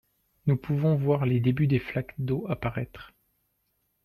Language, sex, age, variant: French, male, 30-39, Français de métropole